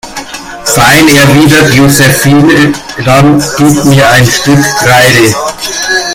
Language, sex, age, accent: German, male, 19-29, Deutschland Deutsch